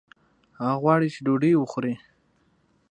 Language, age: Pashto, 19-29